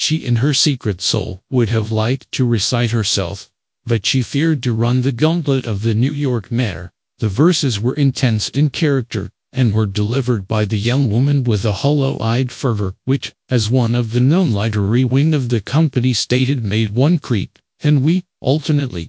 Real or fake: fake